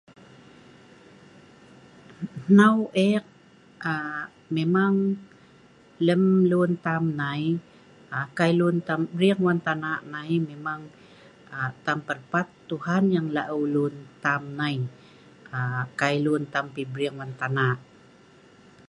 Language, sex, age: Sa'ban, female, 50-59